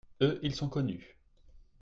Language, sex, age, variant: French, male, 30-39, Français de métropole